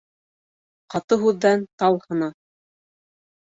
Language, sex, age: Bashkir, female, 30-39